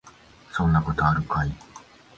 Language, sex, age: Japanese, male, 50-59